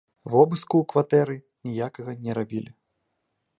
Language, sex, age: Belarusian, male, 19-29